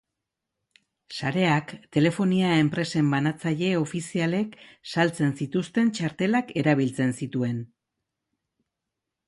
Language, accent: Basque, Erdialdekoa edo Nafarra (Gipuzkoa, Nafarroa)